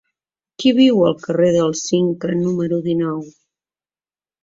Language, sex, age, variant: Catalan, female, 50-59, Central